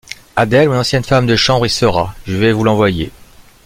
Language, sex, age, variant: French, male, 50-59, Français de métropole